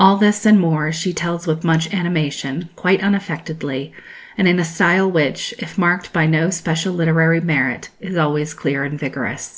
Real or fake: real